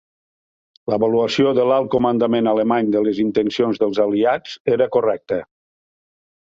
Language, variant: Catalan, Nord-Occidental